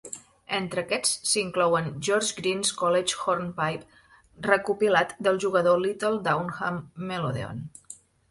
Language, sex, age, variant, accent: Catalan, female, 30-39, Central, nord-oriental; Empordanès